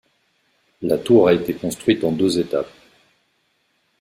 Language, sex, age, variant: French, male, 50-59, Français de métropole